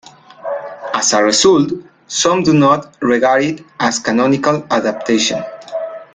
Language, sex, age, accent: English, male, 19-29, England English